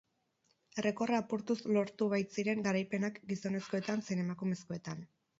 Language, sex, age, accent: Basque, female, 19-29, Mendebalekoa (Araba, Bizkaia, Gipuzkoako mendebaleko herri batzuk)